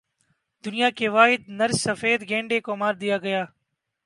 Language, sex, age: Urdu, male, 19-29